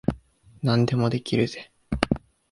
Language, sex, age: Japanese, male, 19-29